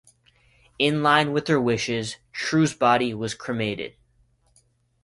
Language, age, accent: English, 19-29, United States English